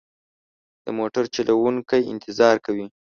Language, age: Pashto, under 19